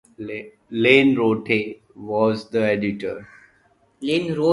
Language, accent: English, United States English